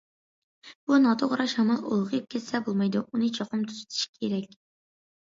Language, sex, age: Uyghur, female, under 19